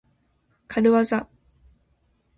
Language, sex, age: Japanese, female, 19-29